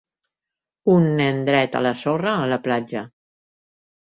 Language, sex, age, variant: Catalan, female, 60-69, Central